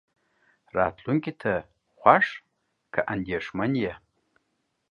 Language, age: Pashto, 50-59